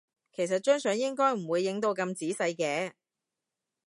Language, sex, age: Cantonese, female, 30-39